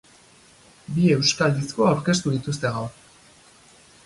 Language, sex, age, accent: Basque, male, 30-39, Mendebalekoa (Araba, Bizkaia, Gipuzkoako mendebaleko herri batzuk)